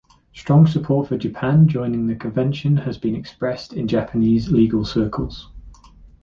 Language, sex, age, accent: English, male, 19-29, England English